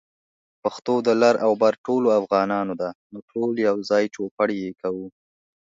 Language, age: Pashto, 19-29